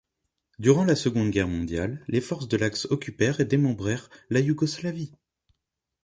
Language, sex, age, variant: French, male, 19-29, Français de métropole